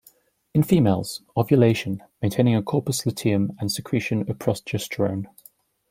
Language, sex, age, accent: English, male, 19-29, England English